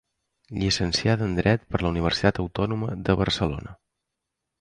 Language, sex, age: Catalan, male, 30-39